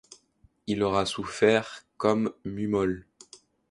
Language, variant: French, Français de métropole